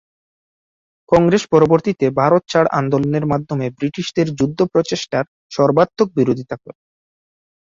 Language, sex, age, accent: Bengali, male, 19-29, fluent